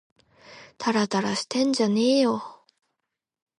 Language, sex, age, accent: Japanese, female, 19-29, 標準語